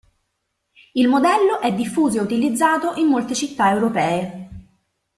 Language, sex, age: Italian, female, 30-39